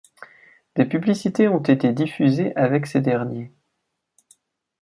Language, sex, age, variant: French, male, 19-29, Français de métropole